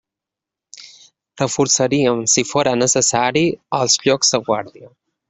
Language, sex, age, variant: Catalan, male, 19-29, Central